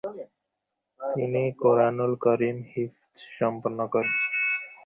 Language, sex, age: Bengali, male, 19-29